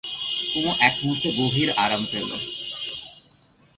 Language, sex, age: Bengali, male, 30-39